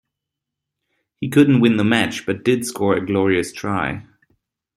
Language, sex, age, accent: English, male, 30-39, United States English